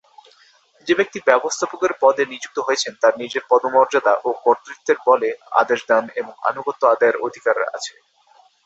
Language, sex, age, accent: Bengali, male, 19-29, Bangla